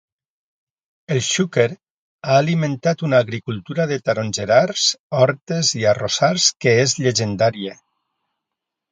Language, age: Catalan, 60-69